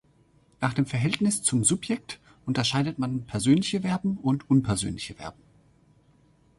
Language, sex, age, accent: German, male, 30-39, Deutschland Deutsch